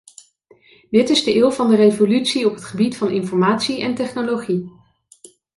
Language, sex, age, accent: Dutch, female, 40-49, Nederlands Nederlands